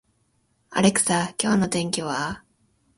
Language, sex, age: Japanese, female, 19-29